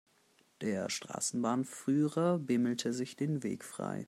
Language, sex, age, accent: German, male, under 19, Deutschland Deutsch